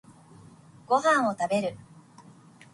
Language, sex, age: Japanese, female, 19-29